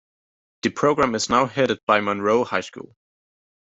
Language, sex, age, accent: English, male, 30-39, United States English